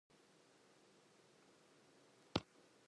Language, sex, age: English, female, 19-29